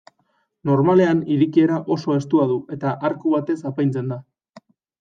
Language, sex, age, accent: Basque, male, 19-29, Erdialdekoa edo Nafarra (Gipuzkoa, Nafarroa)